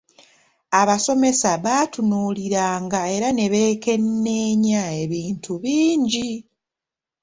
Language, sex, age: Ganda, female, 19-29